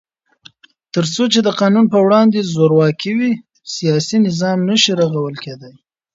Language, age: Pashto, 30-39